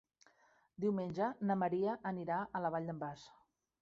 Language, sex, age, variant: Catalan, female, 40-49, Central